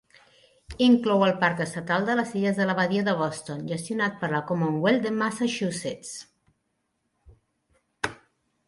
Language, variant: Catalan, Central